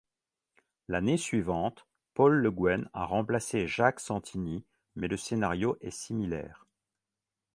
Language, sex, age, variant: French, male, 50-59, Français de métropole